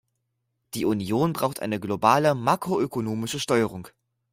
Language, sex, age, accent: German, male, under 19, Deutschland Deutsch